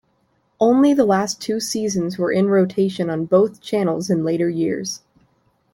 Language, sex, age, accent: English, female, under 19, United States English